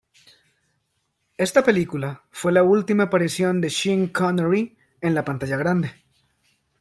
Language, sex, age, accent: Spanish, male, 19-29, México